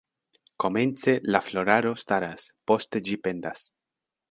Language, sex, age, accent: Esperanto, male, under 19, Internacia